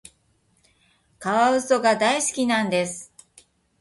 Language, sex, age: Japanese, female, 50-59